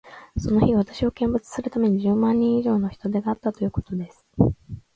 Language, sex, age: Japanese, female, 19-29